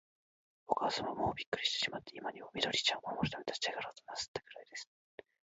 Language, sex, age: Japanese, male, 19-29